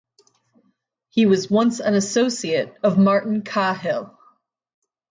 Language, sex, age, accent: English, female, 30-39, United States English